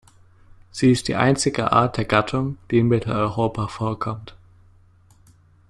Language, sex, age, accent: German, male, under 19, Deutschland Deutsch